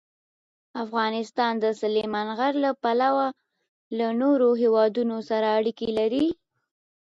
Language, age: Pashto, under 19